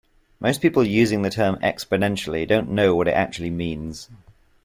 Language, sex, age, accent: English, male, 19-29, England English